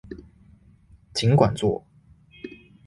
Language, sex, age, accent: Chinese, male, 19-29, 出生地：臺北市